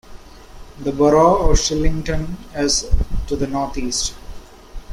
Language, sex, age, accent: English, male, 19-29, India and South Asia (India, Pakistan, Sri Lanka)